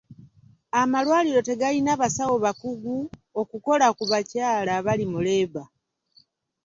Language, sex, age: Ganda, female, 50-59